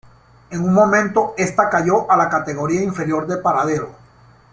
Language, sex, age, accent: Spanish, male, 60-69, Caribe: Cuba, Venezuela, Puerto Rico, República Dominicana, Panamá, Colombia caribeña, México caribeño, Costa del golfo de México